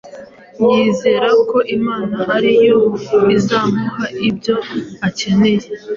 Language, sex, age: Kinyarwanda, female, 19-29